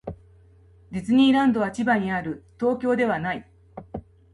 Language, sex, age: Japanese, female, 60-69